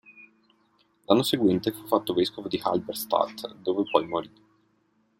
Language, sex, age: Italian, male, 19-29